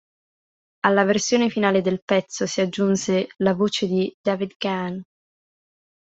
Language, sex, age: Italian, female, 19-29